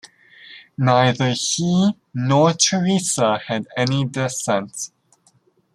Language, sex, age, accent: English, male, 19-29, Canadian English